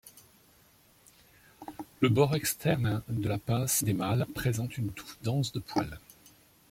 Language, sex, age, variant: French, male, 50-59, Français de métropole